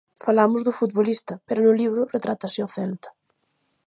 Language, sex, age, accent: Galician, female, 30-39, Central (gheada); Normativo (estándar)